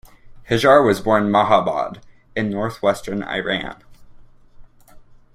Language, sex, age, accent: English, male, under 19, United States English